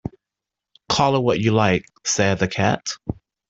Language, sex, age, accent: English, male, 30-39, United States English